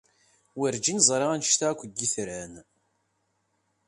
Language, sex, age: Kabyle, male, 30-39